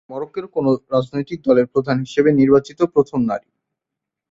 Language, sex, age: Bengali, male, 19-29